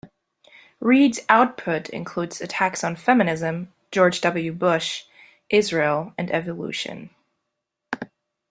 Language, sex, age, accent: English, female, 19-29, United States English